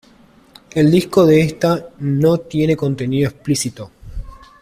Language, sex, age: Spanish, male, 30-39